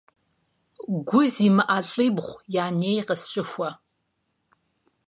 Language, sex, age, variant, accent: Kabardian, female, 30-39, Адыгэбзэ (Къэбэрдей, Кирил, псоми зэдай), Джылэхъстэней (Gilahsteney)